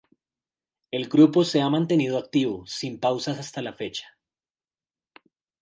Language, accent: Spanish, Andino-Pacífico: Colombia, Perú, Ecuador, oeste de Bolivia y Venezuela andina